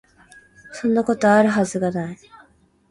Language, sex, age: Japanese, female, 19-29